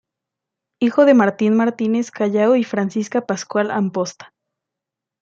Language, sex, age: Spanish, female, under 19